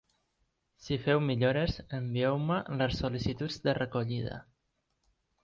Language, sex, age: Catalan, male, 19-29